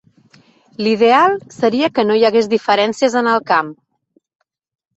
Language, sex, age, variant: Catalan, female, 40-49, Central